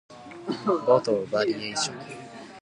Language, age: English, under 19